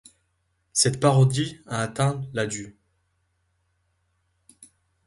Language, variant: French, Français de métropole